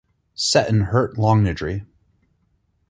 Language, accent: English, United States English